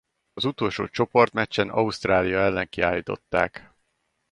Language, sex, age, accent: Hungarian, male, 30-39, budapesti